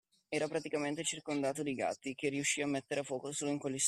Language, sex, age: Italian, male, 19-29